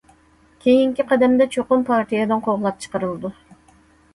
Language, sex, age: Uyghur, female, 30-39